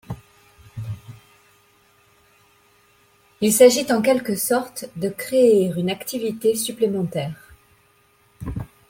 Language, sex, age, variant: French, male, 30-39, Français de métropole